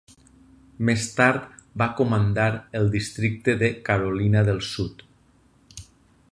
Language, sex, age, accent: Catalan, male, 40-49, valencià